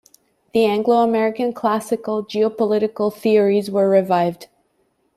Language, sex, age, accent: English, female, 30-39, Canadian English